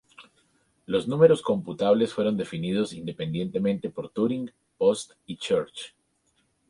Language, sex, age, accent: Spanish, male, 40-49, Andino-Pacífico: Colombia, Perú, Ecuador, oeste de Bolivia y Venezuela andina